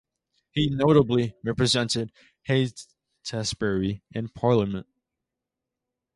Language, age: English, under 19